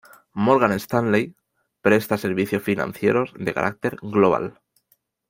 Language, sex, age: Spanish, male, 19-29